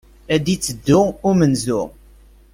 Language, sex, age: Kabyle, male, 30-39